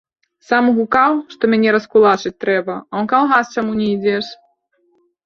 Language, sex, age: Belarusian, female, 30-39